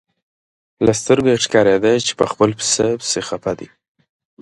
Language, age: Pashto, 19-29